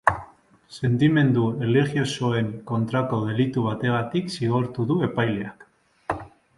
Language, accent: Basque, Mendebalekoa (Araba, Bizkaia, Gipuzkoako mendebaleko herri batzuk)